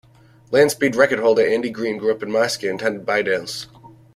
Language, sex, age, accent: English, male, 30-39, United States English